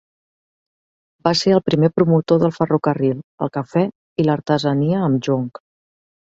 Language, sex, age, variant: Catalan, female, 40-49, Central